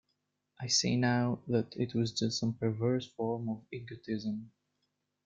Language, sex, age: English, male, 19-29